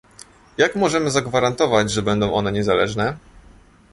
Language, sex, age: Polish, male, 19-29